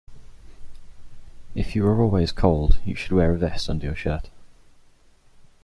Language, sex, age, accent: English, male, 19-29, England English